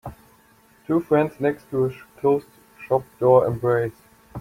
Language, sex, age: English, male, 30-39